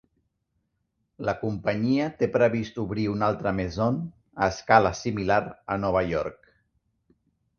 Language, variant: Catalan, Central